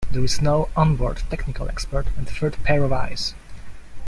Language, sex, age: English, male, 19-29